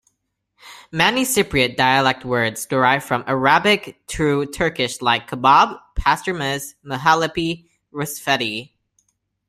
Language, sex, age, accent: English, male, under 19, Malaysian English